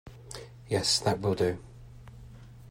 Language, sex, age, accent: English, male, 19-29, England English